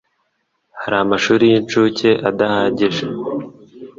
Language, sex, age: Kinyarwanda, male, under 19